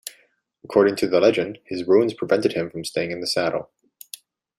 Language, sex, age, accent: English, male, 19-29, United States English